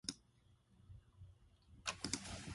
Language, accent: English, United States English